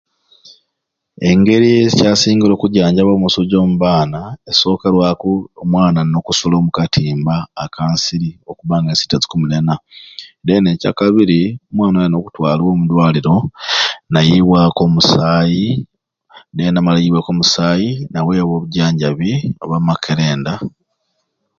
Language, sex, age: Ruuli, male, 30-39